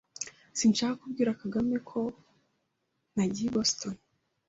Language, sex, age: Kinyarwanda, female, 50-59